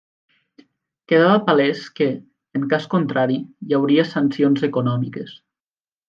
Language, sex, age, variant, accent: Catalan, male, under 19, Nord-Occidental, Tortosí